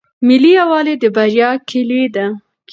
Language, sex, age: Pashto, female, under 19